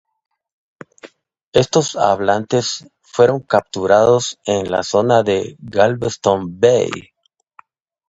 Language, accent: Spanish, América central